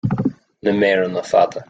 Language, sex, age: Irish, male, 30-39